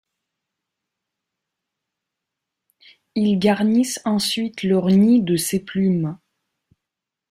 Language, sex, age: French, female, 30-39